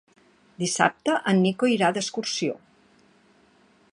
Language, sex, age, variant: Catalan, female, 50-59, Central